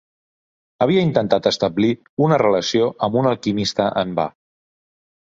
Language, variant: Catalan, Central